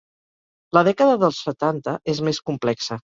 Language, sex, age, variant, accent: Catalan, female, 50-59, Central, central